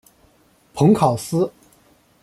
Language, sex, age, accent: Chinese, male, 19-29, 出生地：江苏省